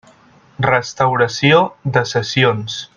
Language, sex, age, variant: Catalan, male, 19-29, Central